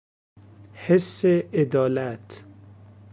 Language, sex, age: Persian, male, 19-29